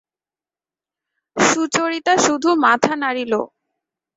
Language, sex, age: Bengali, female, 19-29